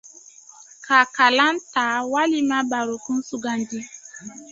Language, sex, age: Dyula, female, 19-29